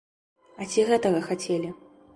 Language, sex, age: Belarusian, female, 19-29